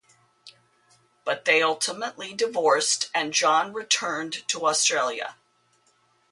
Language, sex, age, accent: English, female, 50-59, United States English